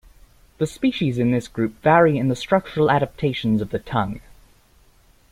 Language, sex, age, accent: English, male, 19-29, United States English